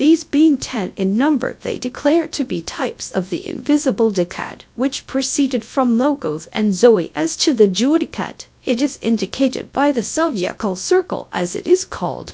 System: TTS, GradTTS